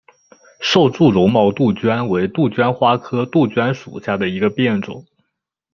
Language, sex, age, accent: Chinese, male, 19-29, 出生地：浙江省